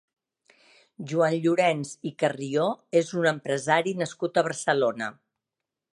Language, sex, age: Catalan, female, 60-69